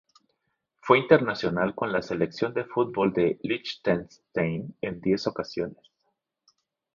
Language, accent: Spanish, México